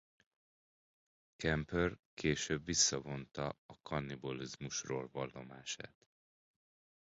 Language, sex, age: Hungarian, male, 40-49